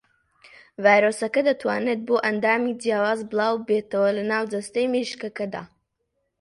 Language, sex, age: Central Kurdish, male, 19-29